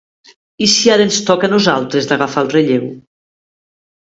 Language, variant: Catalan, Nord-Occidental